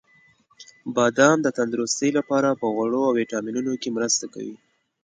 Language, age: Pashto, 19-29